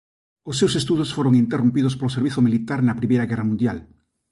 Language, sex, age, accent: Galician, male, 50-59, Normativo (estándar)